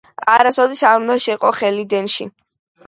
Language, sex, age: Georgian, female, 30-39